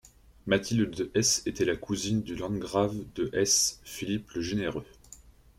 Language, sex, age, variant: French, male, 19-29, Français de métropole